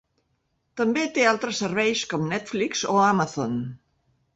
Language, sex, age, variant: Catalan, female, 60-69, Central